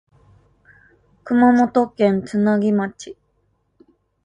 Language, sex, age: Japanese, female, 19-29